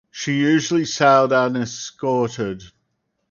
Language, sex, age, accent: English, male, 50-59, Australian English